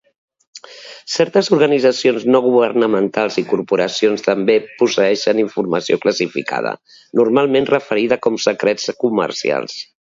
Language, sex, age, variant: Catalan, female, 50-59, Septentrional